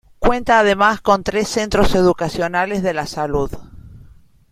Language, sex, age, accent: Spanish, female, 50-59, Rioplatense: Argentina, Uruguay, este de Bolivia, Paraguay